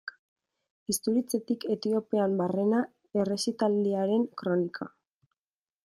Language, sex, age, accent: Basque, female, 19-29, Mendebalekoa (Araba, Bizkaia, Gipuzkoako mendebaleko herri batzuk)